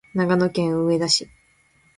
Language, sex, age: Japanese, female, 19-29